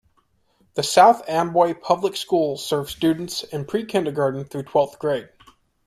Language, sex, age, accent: English, male, 30-39, United States English